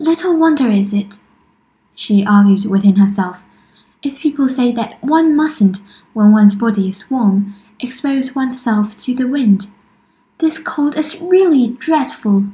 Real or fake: real